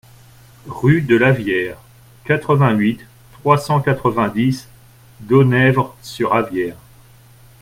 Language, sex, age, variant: French, male, 40-49, Français de métropole